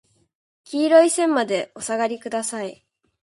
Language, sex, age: Japanese, female, under 19